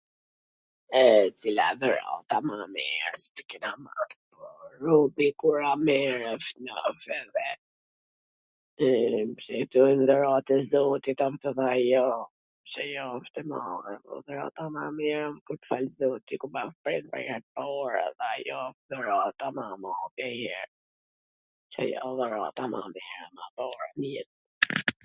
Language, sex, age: Gheg Albanian, female, 50-59